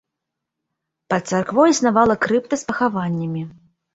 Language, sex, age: Belarusian, female, 19-29